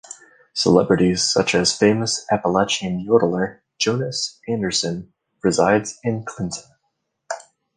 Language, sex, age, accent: English, male, 30-39, United States English